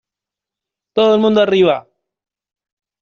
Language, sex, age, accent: Spanish, male, 30-39, Rioplatense: Argentina, Uruguay, este de Bolivia, Paraguay